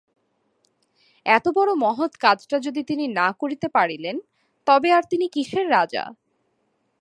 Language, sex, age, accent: Bengali, female, 19-29, প্রমিত